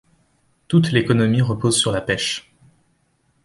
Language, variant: French, Français de métropole